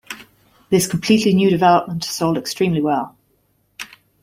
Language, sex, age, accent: English, female, 40-49, Irish English